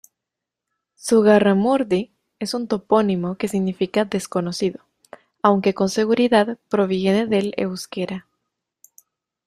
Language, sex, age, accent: Spanish, female, 19-29, América central